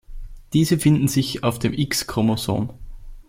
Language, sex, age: German, male, under 19